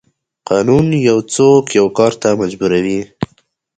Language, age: Pashto, 19-29